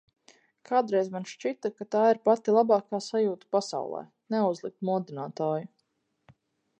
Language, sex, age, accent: Latvian, female, 30-39, bez akcenta